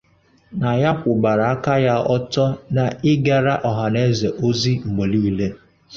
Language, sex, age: Igbo, male, 30-39